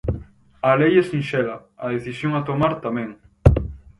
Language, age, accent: Galician, under 19, Atlántico (seseo e gheada)